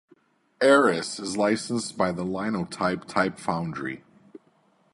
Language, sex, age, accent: English, male, 30-39, United States English